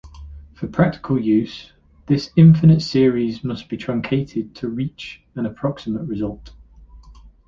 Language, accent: English, England English